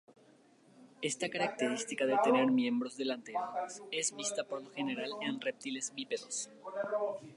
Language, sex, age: Spanish, male, under 19